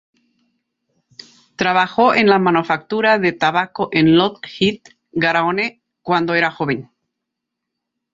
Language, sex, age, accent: Spanish, female, 40-49, México